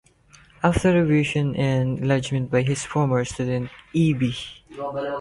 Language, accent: English, Filipino